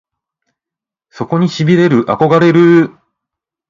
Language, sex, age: Japanese, male, 40-49